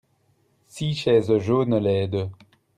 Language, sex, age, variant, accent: French, male, 30-39, Français d'Europe, Français de Belgique